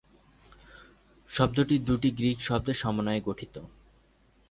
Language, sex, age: Bengali, male, 19-29